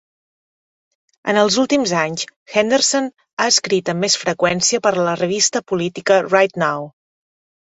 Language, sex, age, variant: Catalan, female, 40-49, Central